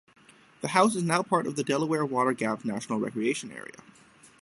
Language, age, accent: English, 19-29, United States English